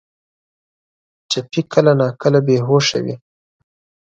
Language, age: Pashto, 19-29